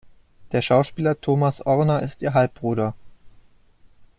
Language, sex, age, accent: German, male, 19-29, Deutschland Deutsch